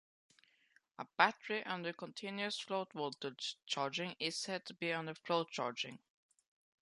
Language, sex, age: English, male, under 19